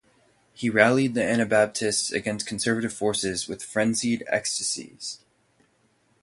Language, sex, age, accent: English, male, 19-29, United States English